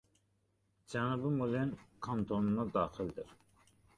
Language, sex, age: Azerbaijani, male, 30-39